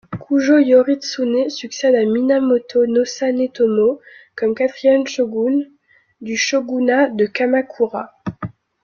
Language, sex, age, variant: French, female, 19-29, Français de métropole